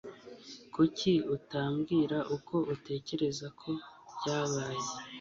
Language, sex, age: Kinyarwanda, male, 30-39